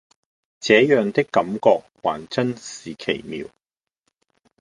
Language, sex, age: Cantonese, male, 50-59